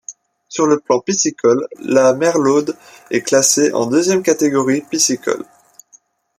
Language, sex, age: French, male, under 19